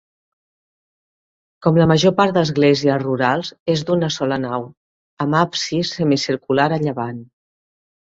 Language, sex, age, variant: Catalan, female, 50-59, Central